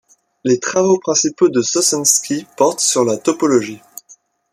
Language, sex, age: French, male, under 19